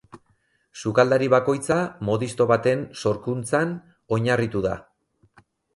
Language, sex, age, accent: Basque, male, 40-49, Erdialdekoa edo Nafarra (Gipuzkoa, Nafarroa)